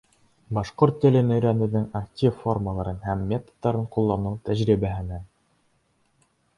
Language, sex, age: Bashkir, male, 19-29